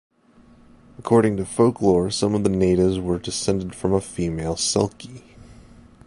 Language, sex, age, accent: English, male, 19-29, United States English